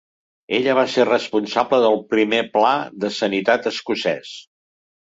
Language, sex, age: Catalan, male, 70-79